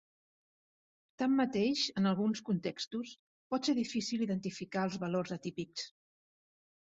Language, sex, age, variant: Catalan, female, 60-69, Central